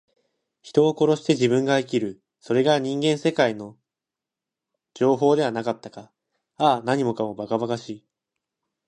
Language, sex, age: Japanese, male, 19-29